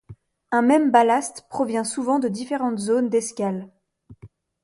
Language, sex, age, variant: French, female, 30-39, Français de métropole